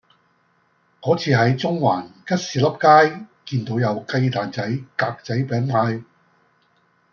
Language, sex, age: Cantonese, male, 50-59